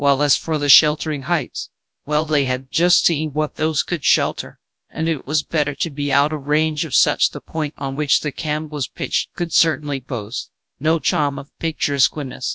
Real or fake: fake